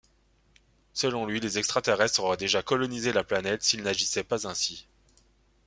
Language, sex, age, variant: French, male, 30-39, Français de métropole